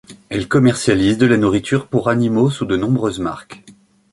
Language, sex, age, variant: French, male, 40-49, Français de métropole